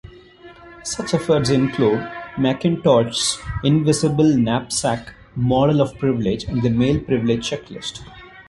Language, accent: English, India and South Asia (India, Pakistan, Sri Lanka)